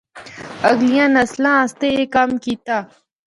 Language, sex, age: Northern Hindko, female, 19-29